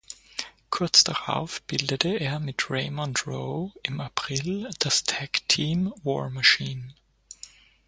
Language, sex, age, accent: German, male, 30-39, Österreichisches Deutsch